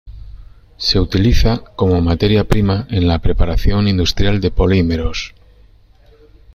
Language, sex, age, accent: Spanish, male, 50-59, España: Norte peninsular (Asturias, Castilla y León, Cantabria, País Vasco, Navarra, Aragón, La Rioja, Guadalajara, Cuenca)